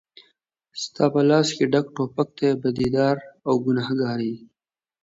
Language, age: Pashto, 19-29